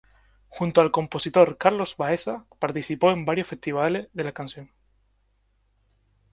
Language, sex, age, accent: Spanish, male, 19-29, España: Islas Canarias